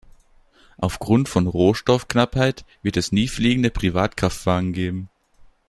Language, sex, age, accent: German, male, 19-29, Österreichisches Deutsch